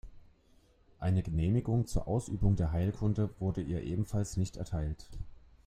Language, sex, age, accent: German, male, 30-39, Deutschland Deutsch